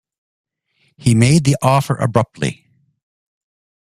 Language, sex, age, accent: English, male, 60-69, Canadian English